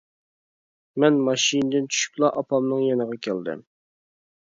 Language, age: Uyghur, 19-29